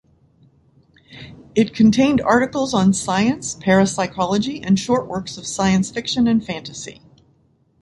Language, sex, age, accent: English, female, 60-69, United States English